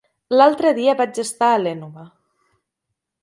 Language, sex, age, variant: Catalan, female, 19-29, Central